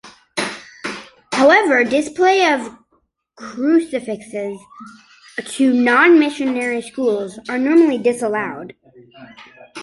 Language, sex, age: English, male, 19-29